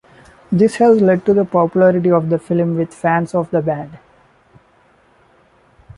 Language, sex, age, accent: English, male, 19-29, India and South Asia (India, Pakistan, Sri Lanka)